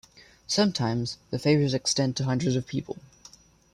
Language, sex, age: English, male, under 19